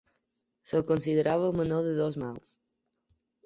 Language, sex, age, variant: Catalan, female, 19-29, Balear